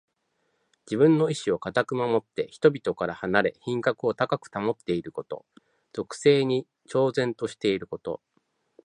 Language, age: Japanese, 40-49